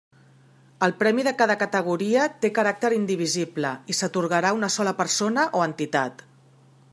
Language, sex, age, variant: Catalan, female, 40-49, Central